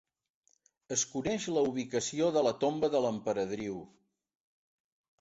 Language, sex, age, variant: Catalan, male, 60-69, Central